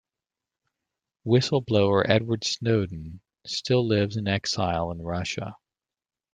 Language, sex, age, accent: English, male, 40-49, United States English